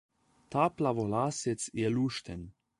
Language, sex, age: Slovenian, male, 19-29